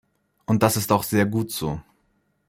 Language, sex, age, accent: German, male, 19-29, Deutschland Deutsch